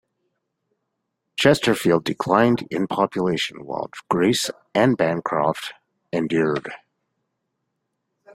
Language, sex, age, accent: English, male, 50-59, Canadian English